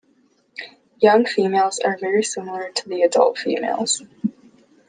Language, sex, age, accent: English, female, under 19, United States English